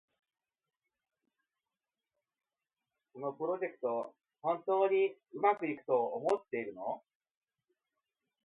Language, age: Japanese, 30-39